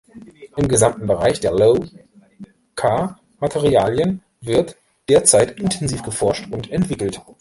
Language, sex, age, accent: German, male, 30-39, Deutschland Deutsch